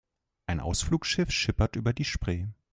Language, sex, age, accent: German, male, 19-29, Deutschland Deutsch